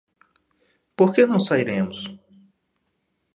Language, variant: Portuguese, Portuguese (Brasil)